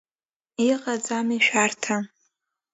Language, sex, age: Abkhazian, female, under 19